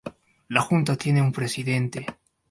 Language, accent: Spanish, Andino-Pacífico: Colombia, Perú, Ecuador, oeste de Bolivia y Venezuela andina